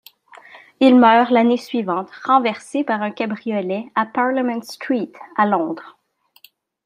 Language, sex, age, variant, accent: French, female, 19-29, Français d'Amérique du Nord, Français du Canada